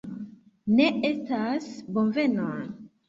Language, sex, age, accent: Esperanto, female, 19-29, Internacia